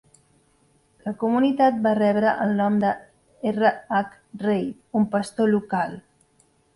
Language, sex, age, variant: Catalan, female, 40-49, Central